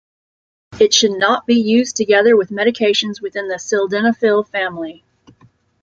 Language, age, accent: English, 30-39, United States English